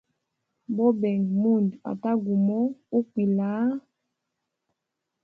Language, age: Hemba, 30-39